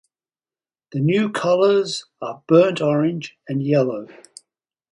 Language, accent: English, Australian English